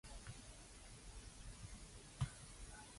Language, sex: Cantonese, female